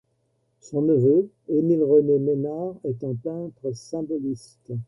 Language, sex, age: French, male, 70-79